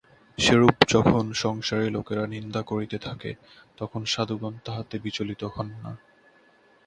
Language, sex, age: Bengali, male, 19-29